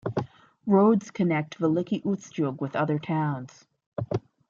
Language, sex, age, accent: English, female, 30-39, United States English